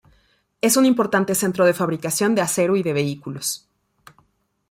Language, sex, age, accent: Spanish, female, 40-49, México